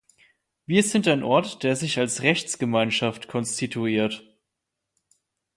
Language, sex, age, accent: German, male, 19-29, Deutschland Deutsch